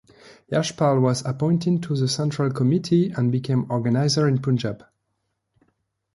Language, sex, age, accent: English, male, 19-29, United States English